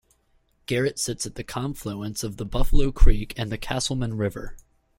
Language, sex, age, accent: English, male, 19-29, United States English